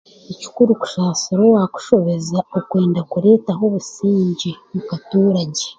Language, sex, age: Chiga, male, 30-39